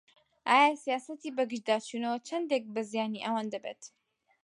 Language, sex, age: Central Kurdish, female, 19-29